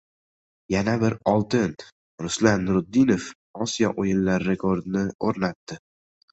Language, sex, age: Uzbek, male, 19-29